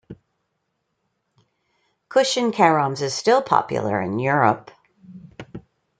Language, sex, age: English, female, 50-59